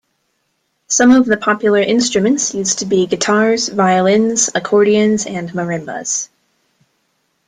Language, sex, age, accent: English, female, 19-29, United States English